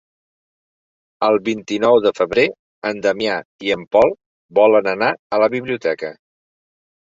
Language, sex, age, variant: Catalan, male, 40-49, Septentrional